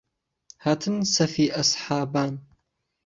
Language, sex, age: Central Kurdish, male, 19-29